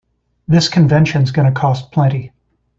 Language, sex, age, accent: English, male, 50-59, United States English